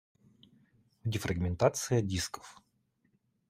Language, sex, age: Russian, male, 30-39